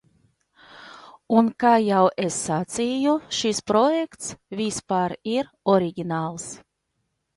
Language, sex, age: Latvian, female, 40-49